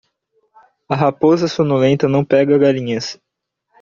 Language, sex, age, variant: Portuguese, male, 19-29, Portuguese (Brasil)